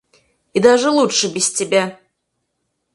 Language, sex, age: Russian, female, 19-29